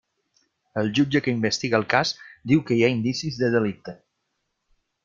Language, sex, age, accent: Catalan, male, 40-49, valencià